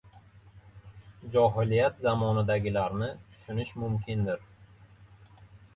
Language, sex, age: Uzbek, male, 30-39